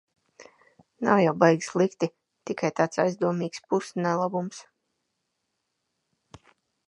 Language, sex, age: Latvian, female, 30-39